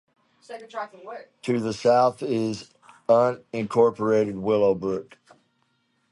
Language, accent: English, United States English